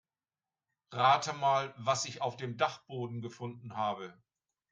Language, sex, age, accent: German, male, 60-69, Deutschland Deutsch